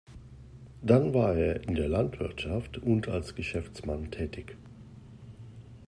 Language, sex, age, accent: German, male, 40-49, Deutschland Deutsch